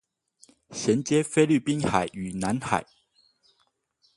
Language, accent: Chinese, 出生地：宜蘭縣